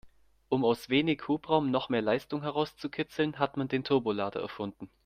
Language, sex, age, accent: German, male, under 19, Deutschland Deutsch